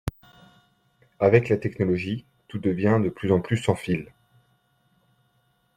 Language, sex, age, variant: French, male, 19-29, Français de métropole